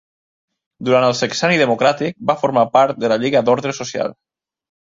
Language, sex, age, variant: Catalan, male, 30-39, Nord-Occidental